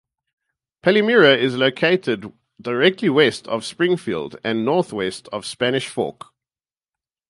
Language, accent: English, Southern African (South Africa, Zimbabwe, Namibia)